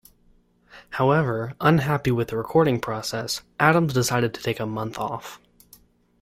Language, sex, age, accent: English, male, under 19, Canadian English